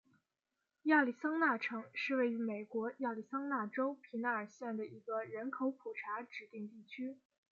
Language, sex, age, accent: Chinese, female, 19-29, 出生地：黑龙江省